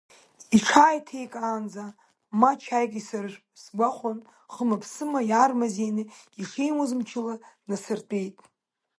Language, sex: Abkhazian, female